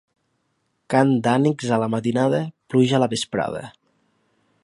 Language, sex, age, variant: Catalan, male, 19-29, Nord-Occidental